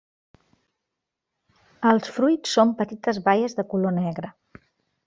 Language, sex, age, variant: Catalan, female, 50-59, Central